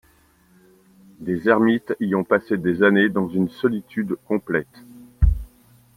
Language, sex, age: French, male, 50-59